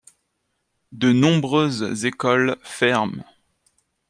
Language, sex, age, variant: French, male, 19-29, Français de métropole